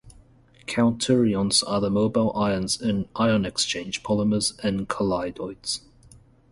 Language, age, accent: English, 19-29, New Zealand English